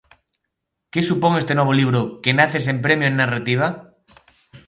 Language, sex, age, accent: Galician, male, 30-39, Oriental (común en zona oriental)